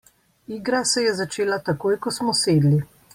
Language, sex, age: Slovenian, female, 50-59